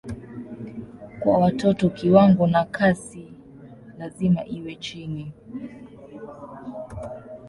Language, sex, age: Swahili, female, 19-29